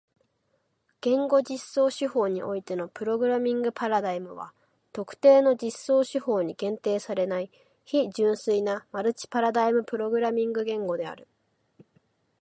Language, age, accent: Japanese, 19-29, 標準語